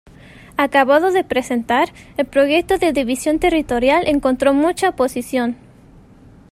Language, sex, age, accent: Spanish, female, 19-29, México